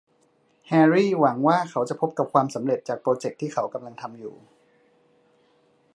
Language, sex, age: Thai, male, 30-39